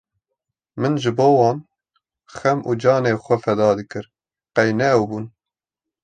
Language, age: Kurdish, 19-29